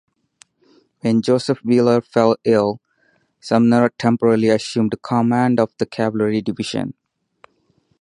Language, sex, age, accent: English, male, 30-39, India and South Asia (India, Pakistan, Sri Lanka)